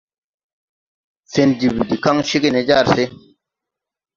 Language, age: Tupuri, 19-29